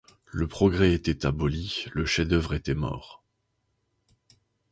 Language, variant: French, Français de métropole